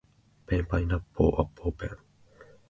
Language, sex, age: Japanese, male, 19-29